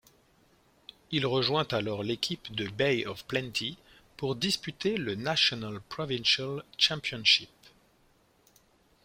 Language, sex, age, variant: French, male, 40-49, Français de métropole